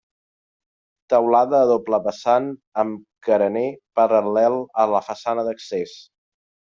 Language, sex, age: Catalan, male, 40-49